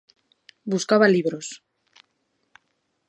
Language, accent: Galician, Normativo (estándar)